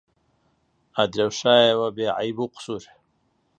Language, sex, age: Central Kurdish, male, 40-49